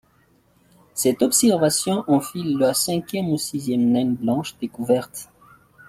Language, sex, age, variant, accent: French, male, 30-39, Français d'Afrique subsaharienne et des îles africaines, Français de Madagascar